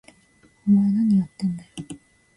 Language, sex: Japanese, female